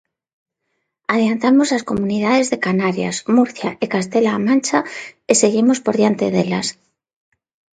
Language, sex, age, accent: Galician, female, 40-49, Neofalante